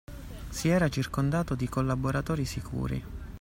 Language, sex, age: Italian, male, 19-29